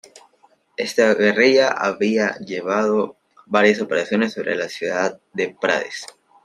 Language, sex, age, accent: Spanish, male, under 19, Andino-Pacífico: Colombia, Perú, Ecuador, oeste de Bolivia y Venezuela andina